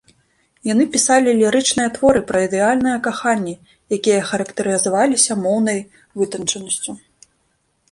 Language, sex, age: Belarusian, female, 19-29